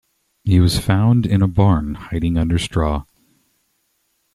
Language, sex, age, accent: English, male, 19-29, United States English